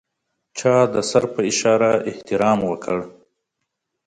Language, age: Pashto, 30-39